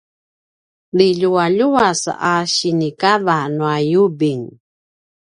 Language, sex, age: Paiwan, female, 50-59